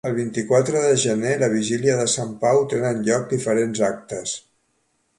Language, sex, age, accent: Catalan, male, 50-59, Barceloní